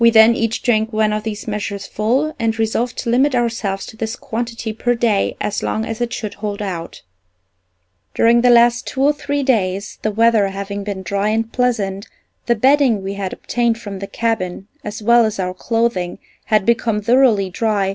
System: none